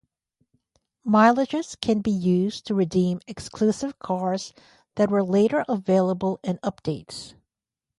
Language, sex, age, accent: English, female, 50-59, United States English